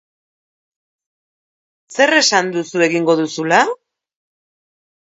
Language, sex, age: Basque, female, 40-49